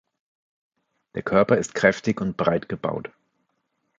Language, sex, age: German, male, 50-59